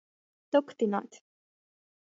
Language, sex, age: Latgalian, female, 19-29